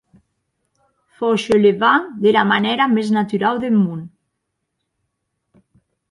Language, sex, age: Occitan, female, 40-49